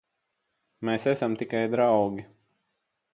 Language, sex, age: Latvian, male, 40-49